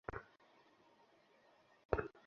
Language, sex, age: Bengali, male, 19-29